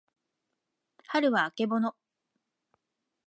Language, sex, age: Japanese, female, 50-59